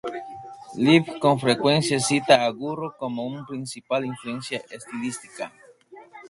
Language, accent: Spanish, España: Norte peninsular (Asturias, Castilla y León, Cantabria, País Vasco, Navarra, Aragón, La Rioja, Guadalajara, Cuenca)